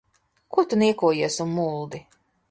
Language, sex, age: Latvian, female, 50-59